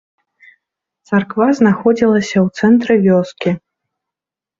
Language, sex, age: Belarusian, female, 19-29